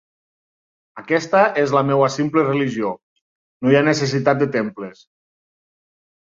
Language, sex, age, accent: Catalan, male, 30-39, Lleidatà